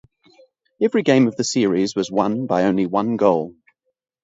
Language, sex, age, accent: English, male, 30-39, England English; New Zealand English